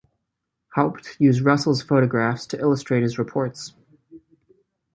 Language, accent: English, United States English